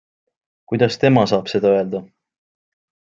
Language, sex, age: Estonian, male, 19-29